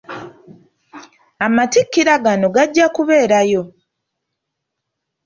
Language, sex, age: Ganda, female, 30-39